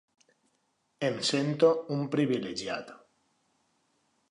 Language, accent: Catalan, valencià